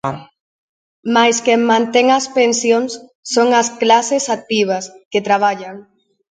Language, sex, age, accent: Galician, female, 40-49, Central (gheada)